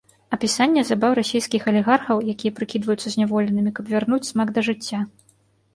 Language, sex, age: Belarusian, female, 30-39